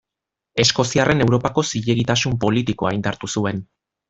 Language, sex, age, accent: Basque, male, 30-39, Mendebalekoa (Araba, Bizkaia, Gipuzkoako mendebaleko herri batzuk)